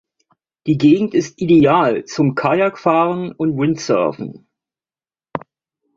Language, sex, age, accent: German, male, 50-59, Deutschland Deutsch